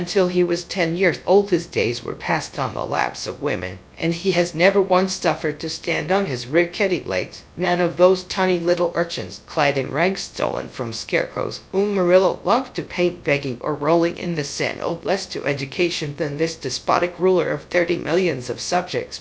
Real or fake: fake